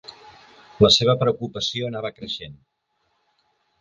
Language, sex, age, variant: Catalan, male, 50-59, Central